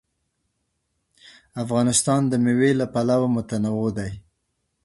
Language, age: Pashto, 30-39